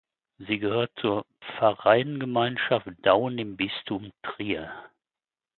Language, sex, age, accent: German, male, 60-69, Deutschland Deutsch